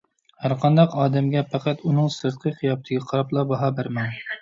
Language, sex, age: Uyghur, male, 30-39